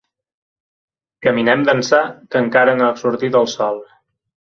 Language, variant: Catalan, Central